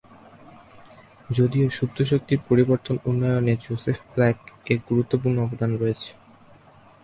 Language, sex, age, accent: Bengali, male, under 19, Native